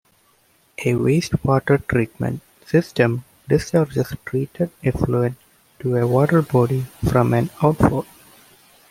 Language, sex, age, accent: English, male, 19-29, United States English